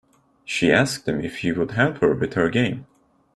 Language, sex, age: English, male, 19-29